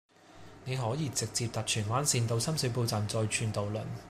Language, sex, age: Cantonese, male, 19-29